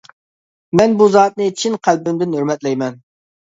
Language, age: Uyghur, 19-29